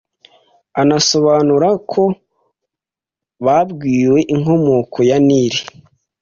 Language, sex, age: Kinyarwanda, male, 19-29